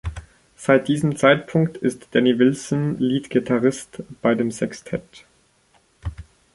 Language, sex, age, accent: German, male, 30-39, Deutschland Deutsch